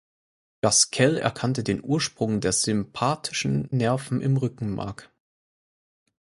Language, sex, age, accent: German, male, 19-29, Deutschland Deutsch